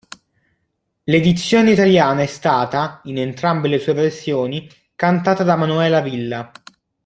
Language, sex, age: Italian, male, under 19